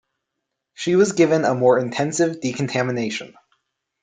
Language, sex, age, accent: English, male, 19-29, United States English